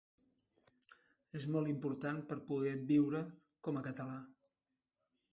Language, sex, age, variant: Catalan, male, 60-69, Central